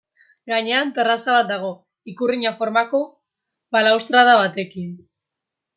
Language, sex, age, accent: Basque, female, under 19, Erdialdekoa edo Nafarra (Gipuzkoa, Nafarroa)